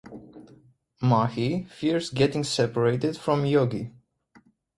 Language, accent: English, United States English